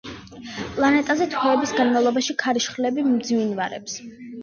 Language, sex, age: Georgian, female, under 19